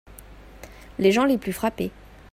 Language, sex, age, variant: French, female, 19-29, Français de métropole